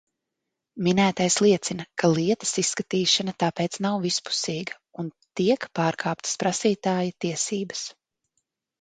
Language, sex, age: Latvian, female, 30-39